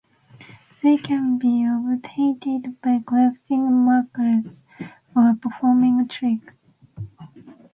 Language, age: English, 19-29